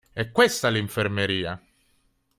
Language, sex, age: Italian, male, 19-29